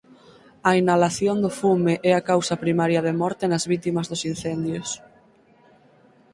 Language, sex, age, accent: Galician, female, 19-29, Atlántico (seseo e gheada)